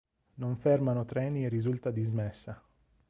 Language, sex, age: Italian, male, 30-39